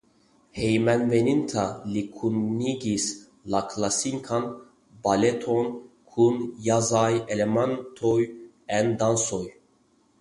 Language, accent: Esperanto, Internacia